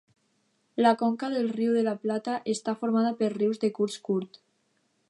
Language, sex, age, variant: Catalan, female, under 19, Alacantí